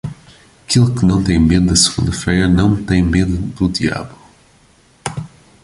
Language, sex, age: Portuguese, male, 19-29